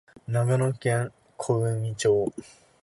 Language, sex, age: Japanese, male, 19-29